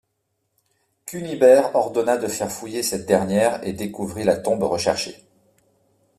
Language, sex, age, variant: French, male, 40-49, Français de métropole